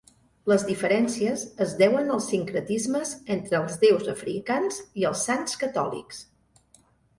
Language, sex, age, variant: Catalan, female, 50-59, Central